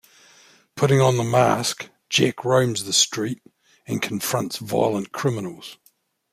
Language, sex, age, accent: English, male, 50-59, New Zealand English